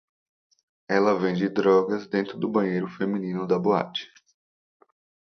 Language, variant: Portuguese, Portuguese (Brasil)